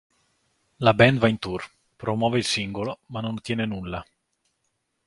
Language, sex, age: Italian, male, 19-29